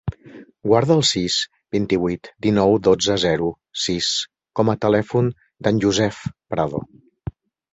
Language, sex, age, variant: Catalan, male, 40-49, Central